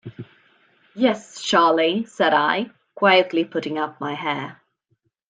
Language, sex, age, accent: English, female, 30-39, England English